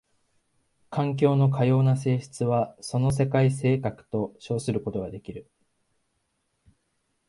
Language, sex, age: Japanese, male, 19-29